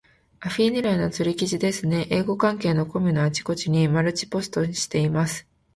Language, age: Japanese, 19-29